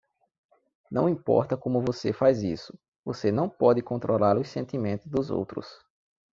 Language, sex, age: Portuguese, male, 19-29